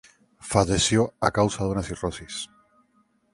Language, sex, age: Spanish, male, 40-49